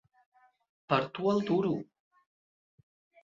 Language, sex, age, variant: Catalan, male, under 19, Central